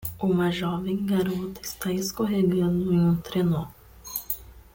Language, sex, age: Portuguese, female, 19-29